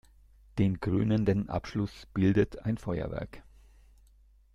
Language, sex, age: German, male, 60-69